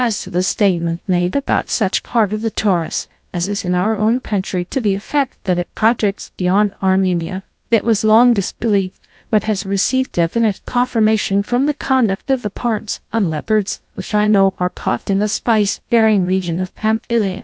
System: TTS, GlowTTS